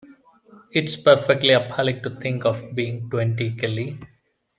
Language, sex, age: English, male, 40-49